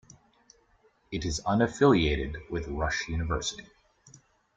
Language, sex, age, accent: English, male, 19-29, Canadian English